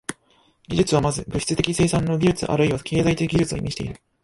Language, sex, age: Japanese, male, 19-29